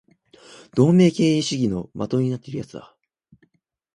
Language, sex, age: Japanese, male, under 19